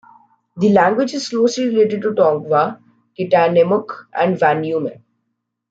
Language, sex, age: English, male, under 19